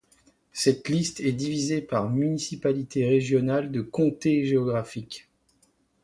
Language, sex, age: French, male, 30-39